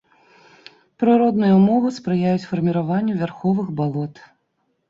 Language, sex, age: Belarusian, female, 30-39